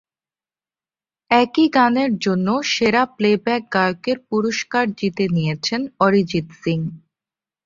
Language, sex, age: Bengali, female, 19-29